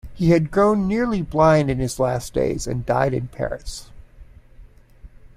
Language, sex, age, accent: English, male, 60-69, United States English